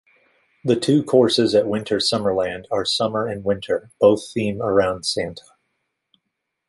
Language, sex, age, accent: English, male, 30-39, United States English